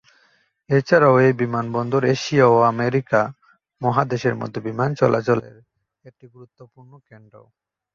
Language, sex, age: Bengali, male, 19-29